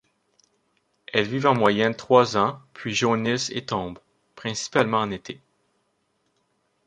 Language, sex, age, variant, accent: French, male, 30-39, Français d'Amérique du Nord, Français du Canada